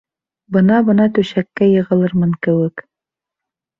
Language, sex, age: Bashkir, female, 40-49